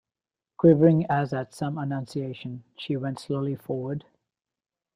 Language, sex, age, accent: English, male, 30-39, Australian English